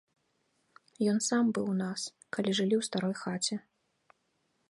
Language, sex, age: Belarusian, female, 30-39